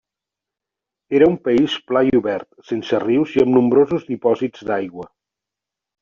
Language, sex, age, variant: Catalan, male, 50-59, Central